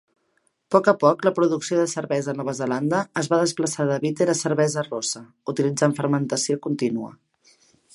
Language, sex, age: Catalan, female, 19-29